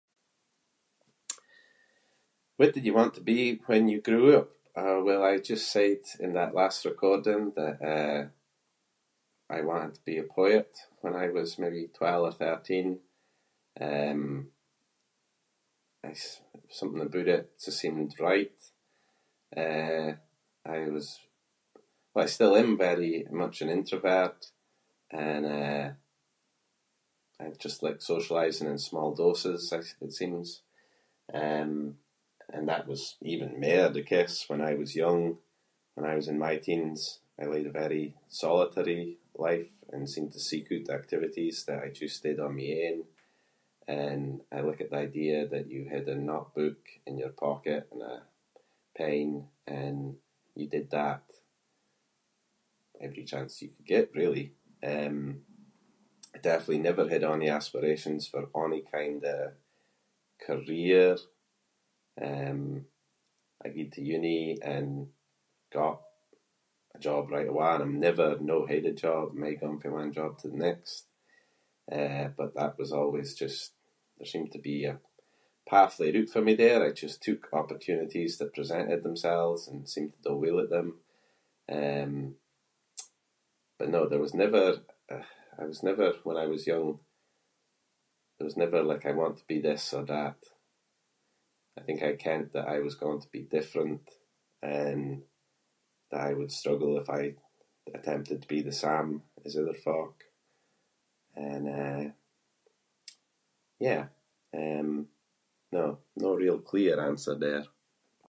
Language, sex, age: Scots, male, 30-39